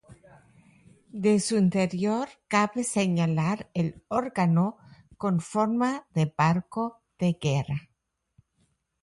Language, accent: Spanish, América central